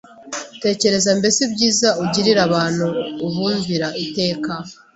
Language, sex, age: Kinyarwanda, female, 19-29